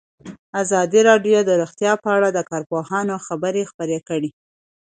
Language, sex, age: Pashto, female, 19-29